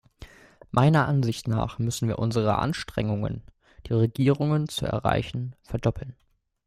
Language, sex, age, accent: German, male, 19-29, Deutschland Deutsch